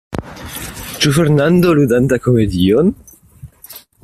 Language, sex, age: Esperanto, male, 19-29